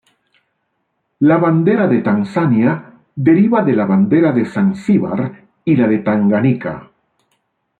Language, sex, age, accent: Spanish, male, 50-59, América central